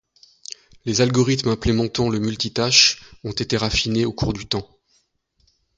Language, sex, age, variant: French, male, 40-49, Français de métropole